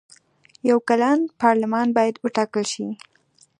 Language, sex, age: Pashto, female, 19-29